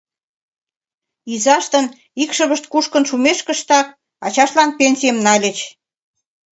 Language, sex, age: Mari, female, 19-29